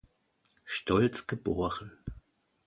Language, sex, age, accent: German, male, 40-49, Deutschland Deutsch